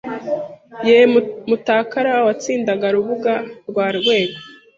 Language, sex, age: Kinyarwanda, female, 19-29